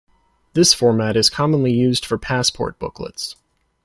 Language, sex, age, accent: English, male, 19-29, United States English